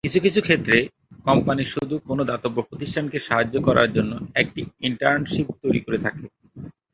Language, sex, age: Bengali, male, 30-39